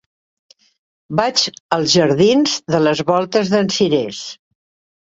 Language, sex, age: Catalan, female, 60-69